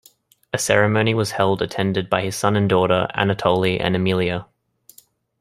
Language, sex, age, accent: English, male, 19-29, Australian English